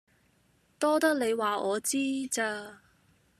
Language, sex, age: Cantonese, female, 19-29